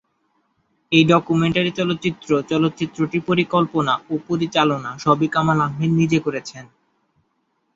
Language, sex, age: Bengali, male, 19-29